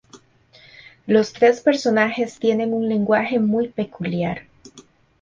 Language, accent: Spanish, América central